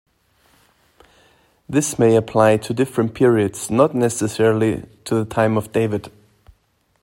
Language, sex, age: English, male, 30-39